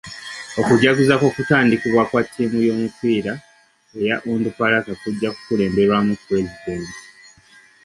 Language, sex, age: Ganda, male, 30-39